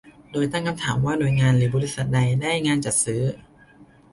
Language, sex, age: Thai, male, 19-29